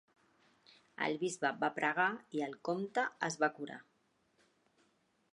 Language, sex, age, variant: Catalan, female, 40-49, Central